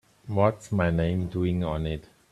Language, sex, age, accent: English, male, 50-59, Australian English